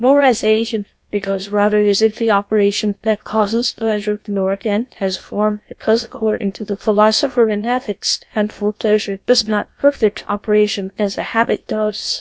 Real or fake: fake